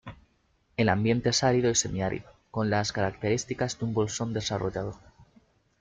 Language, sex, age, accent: Spanish, male, 19-29, España: Sur peninsular (Andalucia, Extremadura, Murcia)